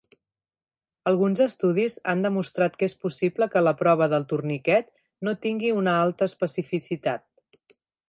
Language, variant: Catalan, Central